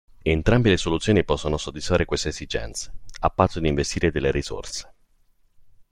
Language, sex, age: Italian, male, 19-29